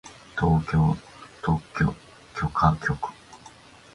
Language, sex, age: Japanese, male, 50-59